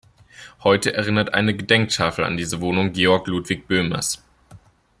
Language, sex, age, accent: German, male, 19-29, Deutschland Deutsch